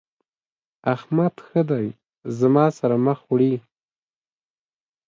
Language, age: Pashto, 19-29